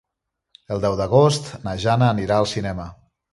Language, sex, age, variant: Catalan, male, 40-49, Central